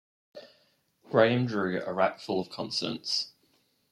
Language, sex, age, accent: English, male, 19-29, Australian English